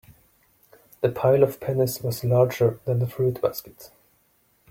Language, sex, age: English, male, 30-39